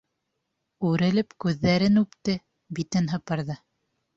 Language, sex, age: Bashkir, female, 19-29